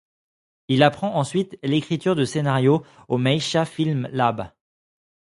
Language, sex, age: French, male, 30-39